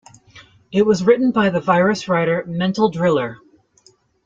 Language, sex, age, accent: English, male, 19-29, United States English